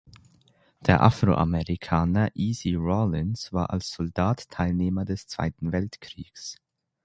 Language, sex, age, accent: German, male, 19-29, Deutschland Deutsch; Schweizerdeutsch